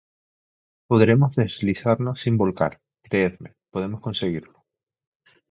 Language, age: Spanish, 19-29